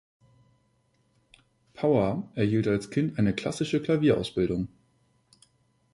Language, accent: German, Deutschland Deutsch